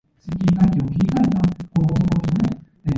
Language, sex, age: English, female, 19-29